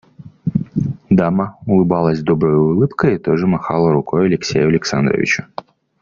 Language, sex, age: Russian, male, 19-29